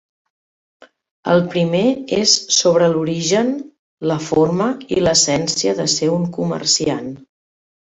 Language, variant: Catalan, Central